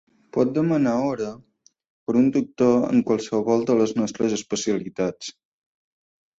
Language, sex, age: Catalan, male, 19-29